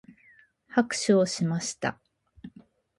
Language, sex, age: Japanese, female, 40-49